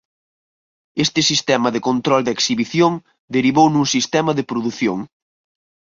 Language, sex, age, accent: Galician, male, 19-29, Normativo (estándar)